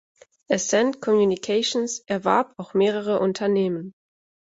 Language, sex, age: German, female, 30-39